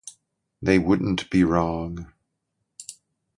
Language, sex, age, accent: English, male, 60-69, United States English